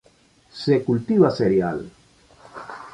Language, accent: Spanish, Caribe: Cuba, Venezuela, Puerto Rico, República Dominicana, Panamá, Colombia caribeña, México caribeño, Costa del golfo de México